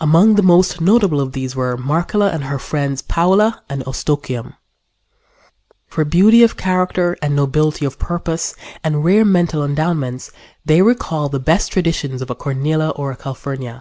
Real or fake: real